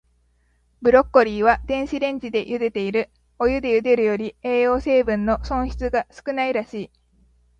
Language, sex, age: Japanese, female, 19-29